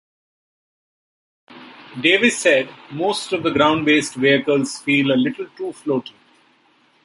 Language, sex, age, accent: English, male, 50-59, India and South Asia (India, Pakistan, Sri Lanka)